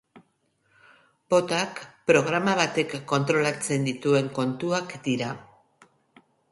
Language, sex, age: Basque, female, 50-59